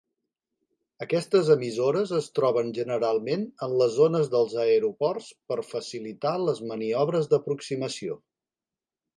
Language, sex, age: Catalan, male, 50-59